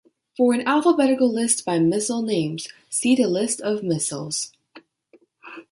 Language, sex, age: English, female, 19-29